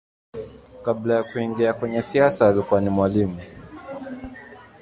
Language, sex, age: Swahili, male, 19-29